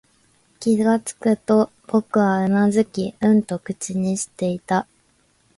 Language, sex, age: Japanese, female, 19-29